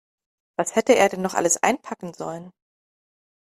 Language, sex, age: German, female, 30-39